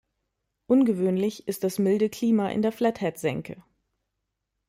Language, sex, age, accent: German, female, 30-39, Deutschland Deutsch